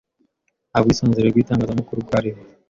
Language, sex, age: Kinyarwanda, male, 19-29